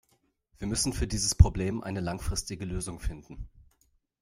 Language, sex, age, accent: German, male, 30-39, Deutschland Deutsch